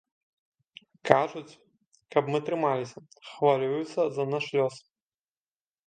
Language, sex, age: Belarusian, male, 19-29